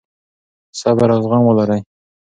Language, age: Pashto, 19-29